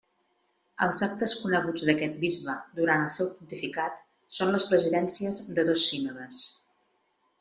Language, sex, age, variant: Catalan, female, 40-49, Central